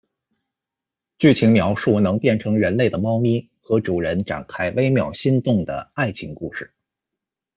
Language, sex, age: Chinese, male, 19-29